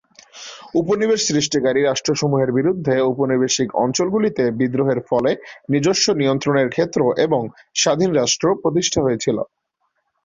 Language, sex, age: Bengali, male, 19-29